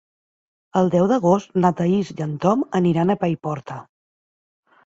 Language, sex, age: Catalan, female, 40-49